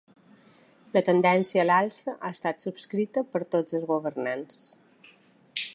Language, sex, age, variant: Catalan, female, 40-49, Balear